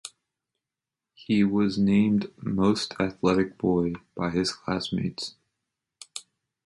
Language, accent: English, United States English